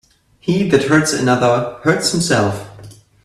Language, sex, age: English, male, 19-29